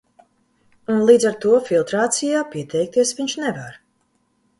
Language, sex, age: Latvian, female, 40-49